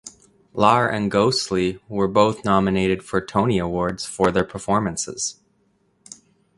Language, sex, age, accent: English, male, 30-39, Canadian English